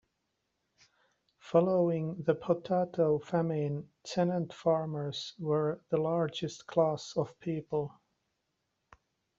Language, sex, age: English, male, 40-49